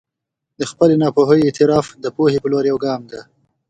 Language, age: Pashto, 19-29